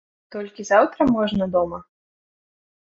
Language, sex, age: Belarusian, female, under 19